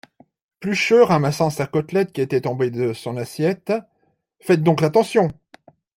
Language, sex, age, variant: French, male, 60-69, Français de métropole